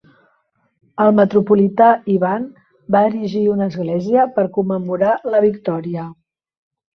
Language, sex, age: Catalan, female, 50-59